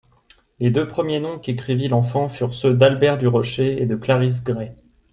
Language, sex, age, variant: French, male, 30-39, Français de métropole